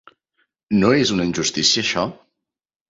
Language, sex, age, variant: Catalan, male, 30-39, Central